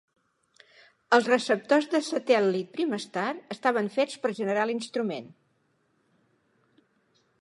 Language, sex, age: Catalan, female, 70-79